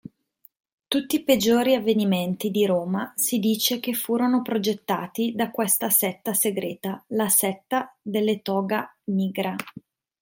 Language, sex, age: Italian, female, 30-39